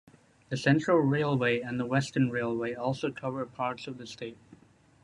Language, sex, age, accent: English, male, under 19, United States English